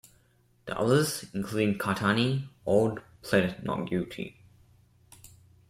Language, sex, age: English, male, 19-29